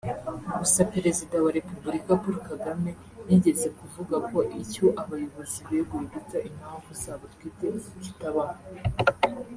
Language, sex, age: Kinyarwanda, female, under 19